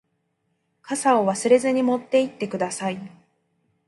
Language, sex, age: Japanese, female, 30-39